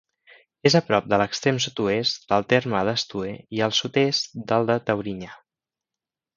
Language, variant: Catalan, Central